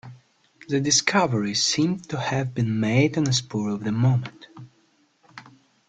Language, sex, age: English, male, 19-29